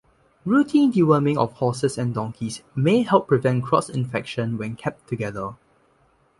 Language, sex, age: English, male, under 19